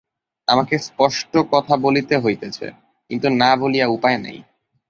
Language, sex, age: Bengali, male, 19-29